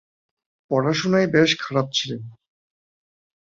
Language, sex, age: Bengali, male, 30-39